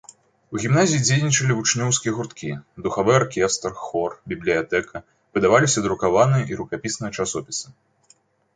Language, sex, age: Belarusian, male, 19-29